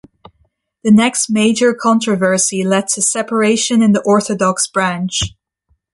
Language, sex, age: English, female, 19-29